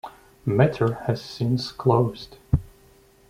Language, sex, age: English, male, 19-29